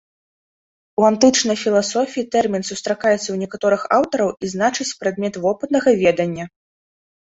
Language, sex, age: Belarusian, female, 19-29